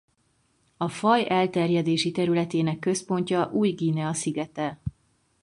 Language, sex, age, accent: Hungarian, female, 30-39, budapesti